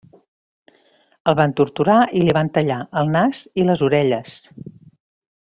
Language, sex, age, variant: Catalan, female, 60-69, Central